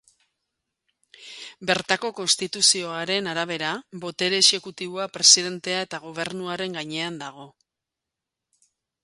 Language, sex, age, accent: Basque, female, 40-49, Mendebalekoa (Araba, Bizkaia, Gipuzkoako mendebaleko herri batzuk)